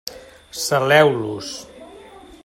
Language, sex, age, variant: Catalan, male, 50-59, Central